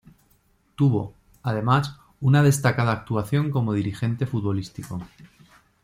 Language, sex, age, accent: Spanish, female, under 19, España: Norte peninsular (Asturias, Castilla y León, Cantabria, País Vasco, Navarra, Aragón, La Rioja, Guadalajara, Cuenca)